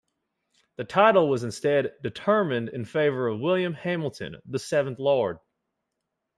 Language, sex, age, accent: English, male, 19-29, United States English